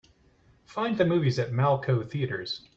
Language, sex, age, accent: English, male, 40-49, United States English